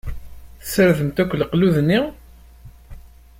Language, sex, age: Kabyle, male, 19-29